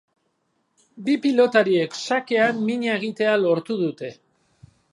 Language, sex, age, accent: Basque, male, 40-49, Mendebalekoa (Araba, Bizkaia, Gipuzkoako mendebaleko herri batzuk)